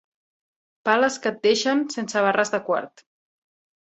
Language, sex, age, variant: Catalan, female, 30-39, Central